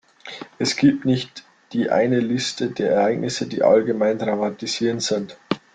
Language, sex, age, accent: German, male, under 19, Österreichisches Deutsch